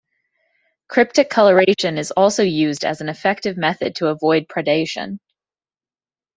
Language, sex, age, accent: English, female, 19-29, United States English